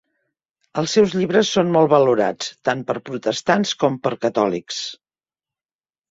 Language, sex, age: Catalan, female, 50-59